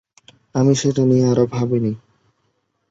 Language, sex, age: Bengali, male, 19-29